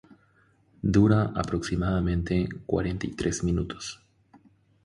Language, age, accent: Spanish, 30-39, Rioplatense: Argentina, Uruguay, este de Bolivia, Paraguay